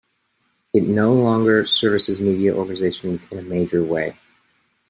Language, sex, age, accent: English, male, 30-39, United States English